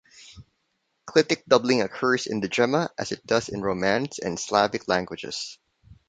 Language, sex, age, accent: English, male, 30-39, Filipino